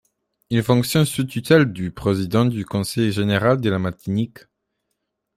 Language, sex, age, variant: French, male, under 19, Français de métropole